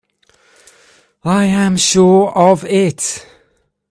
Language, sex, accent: English, male, England English